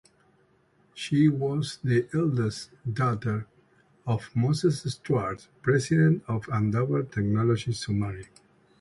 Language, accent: English, Hong Kong English